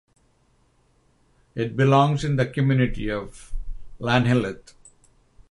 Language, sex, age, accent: English, male, 50-59, United States English; England English